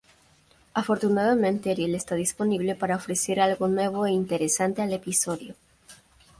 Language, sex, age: Spanish, female, under 19